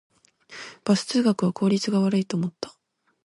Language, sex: Japanese, female